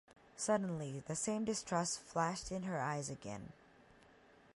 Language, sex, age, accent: English, female, 30-39, United States English